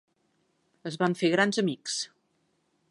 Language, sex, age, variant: Catalan, female, 50-59, Central